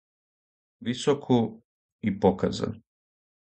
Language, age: Serbian, 19-29